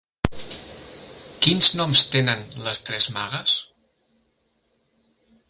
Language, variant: Catalan, Central